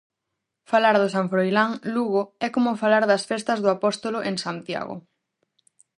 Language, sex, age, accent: Galician, female, 19-29, Normativo (estándar)